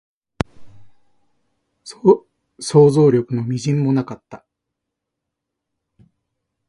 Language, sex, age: Japanese, male, 40-49